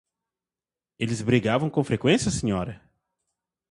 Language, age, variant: Portuguese, 30-39, Portuguese (Brasil)